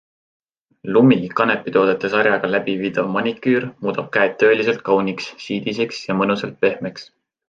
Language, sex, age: Estonian, male, 19-29